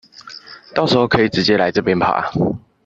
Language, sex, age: Chinese, male, 19-29